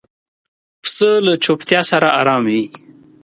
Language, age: Pashto, 30-39